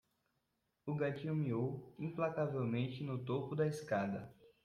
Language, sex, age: Portuguese, male, 19-29